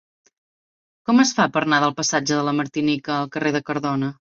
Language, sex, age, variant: Catalan, female, 30-39, Central